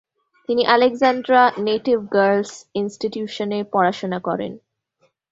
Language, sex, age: Bengali, female, 19-29